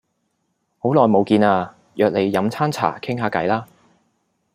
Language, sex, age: Cantonese, male, 19-29